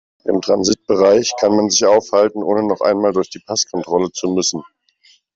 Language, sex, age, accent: German, male, 30-39, Deutschland Deutsch